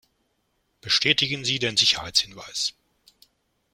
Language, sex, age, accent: German, male, 50-59, Deutschland Deutsch